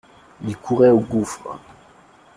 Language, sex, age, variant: French, male, 19-29, Français de métropole